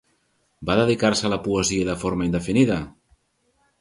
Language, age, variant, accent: Catalan, 40-49, Central, central